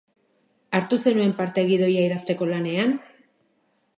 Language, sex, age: Basque, female, 40-49